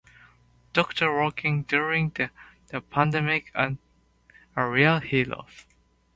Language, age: English, 19-29